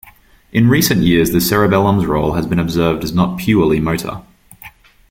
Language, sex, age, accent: English, male, 19-29, Australian English